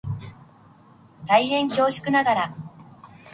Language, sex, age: Japanese, female, 19-29